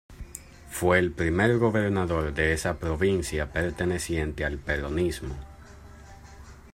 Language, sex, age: Spanish, male, 19-29